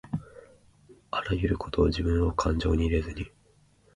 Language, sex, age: Japanese, male, 19-29